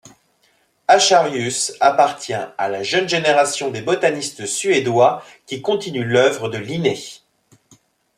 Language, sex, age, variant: French, male, 30-39, Français de métropole